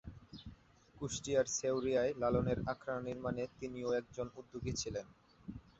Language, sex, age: Bengali, male, 19-29